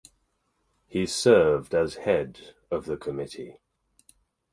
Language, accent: English, England English